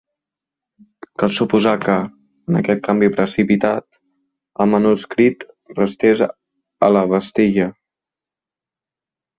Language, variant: Catalan, Central